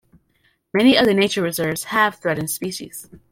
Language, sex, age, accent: English, female, under 19, United States English